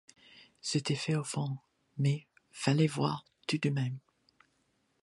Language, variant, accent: French, Français d'Amérique du Nord, Français du Canada